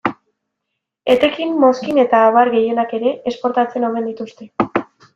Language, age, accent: Basque, under 19, Mendebalekoa (Araba, Bizkaia, Gipuzkoako mendebaleko herri batzuk)